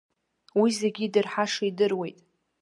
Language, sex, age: Abkhazian, female, under 19